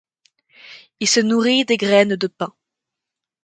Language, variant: French, Français de métropole